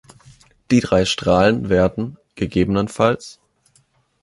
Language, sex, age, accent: German, male, 19-29, Deutschland Deutsch